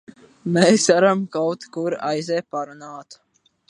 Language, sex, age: Latvian, male, under 19